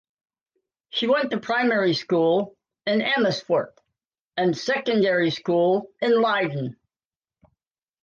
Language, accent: English, United States English